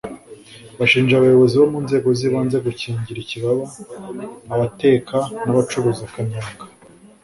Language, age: Kinyarwanda, 30-39